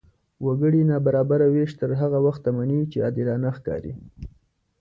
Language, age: Pashto, 30-39